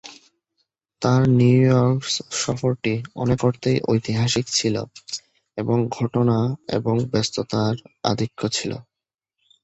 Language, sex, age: Bengali, male, 19-29